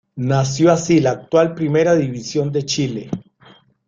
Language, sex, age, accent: Spanish, male, 50-59, América central